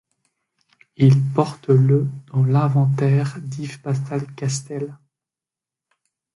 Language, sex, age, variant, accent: French, male, 19-29, Français d'Europe, Français de Belgique